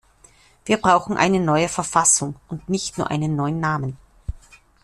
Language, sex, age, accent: German, female, 50-59, Österreichisches Deutsch